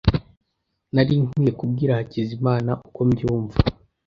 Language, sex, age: Kinyarwanda, male, under 19